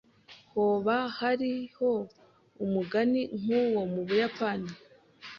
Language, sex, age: Kinyarwanda, female, 19-29